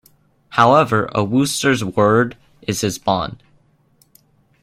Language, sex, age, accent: English, male, under 19, United States English